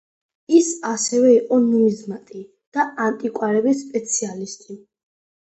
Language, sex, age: Georgian, female, under 19